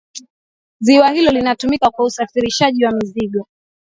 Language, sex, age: Swahili, female, 19-29